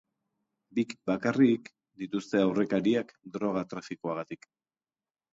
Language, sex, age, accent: Basque, male, 40-49, Erdialdekoa edo Nafarra (Gipuzkoa, Nafarroa)